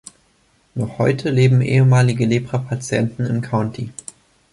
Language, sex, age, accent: German, male, 19-29, Deutschland Deutsch